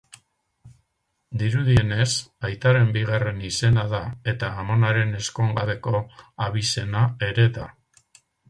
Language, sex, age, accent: Basque, male, 70-79, Mendebalekoa (Araba, Bizkaia, Gipuzkoako mendebaleko herri batzuk)